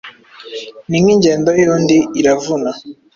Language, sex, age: Kinyarwanda, male, 19-29